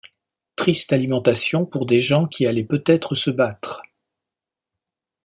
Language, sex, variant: French, male, Français de métropole